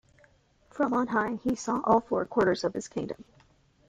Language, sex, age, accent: English, female, under 19, United States English